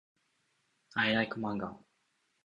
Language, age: Japanese, 19-29